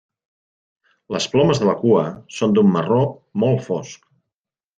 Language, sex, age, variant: Catalan, male, under 19, Central